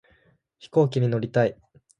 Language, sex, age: Japanese, male, 19-29